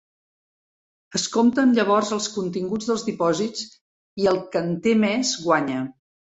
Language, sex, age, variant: Catalan, female, 70-79, Central